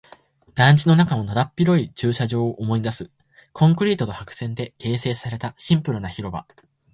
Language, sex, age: Japanese, male, 19-29